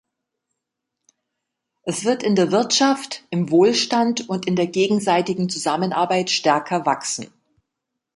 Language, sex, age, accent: German, female, 50-59, Deutschland Deutsch